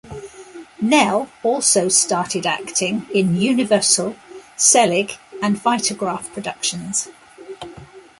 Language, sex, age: English, female, 60-69